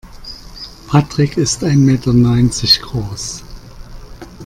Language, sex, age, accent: German, male, 50-59, Deutschland Deutsch